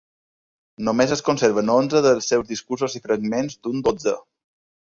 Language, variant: Catalan, Balear